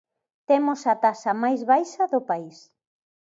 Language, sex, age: Galician, female, 50-59